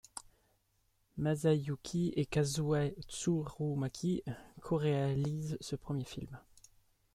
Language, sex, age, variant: French, male, 30-39, Français de métropole